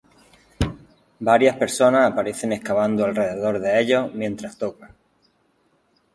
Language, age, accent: Spanish, 30-39, España: Sur peninsular (Andalucia, Extremadura, Murcia)